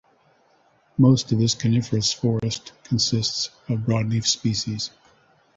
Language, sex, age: English, male, 70-79